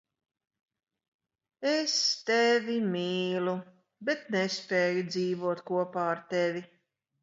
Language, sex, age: Latvian, female, 50-59